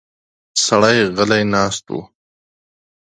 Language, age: Pashto, 30-39